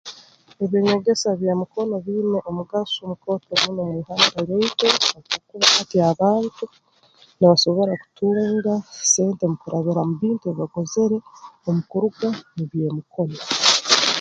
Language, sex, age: Tooro, female, 19-29